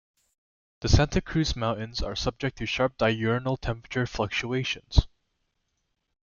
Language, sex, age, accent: English, male, 19-29, United States English